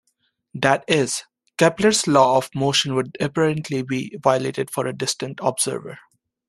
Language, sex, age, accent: English, male, 19-29, United States English